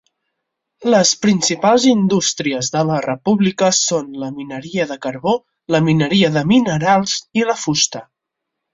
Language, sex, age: Catalan, male, 19-29